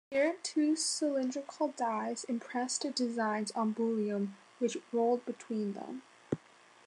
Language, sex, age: English, female, 19-29